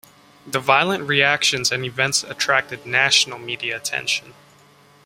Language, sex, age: English, male, 19-29